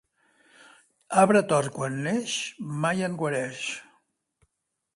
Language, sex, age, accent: Catalan, male, 60-69, Barceloní